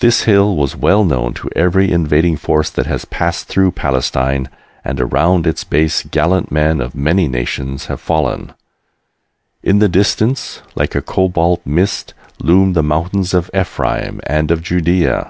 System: none